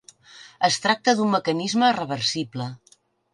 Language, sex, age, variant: Catalan, female, 50-59, Central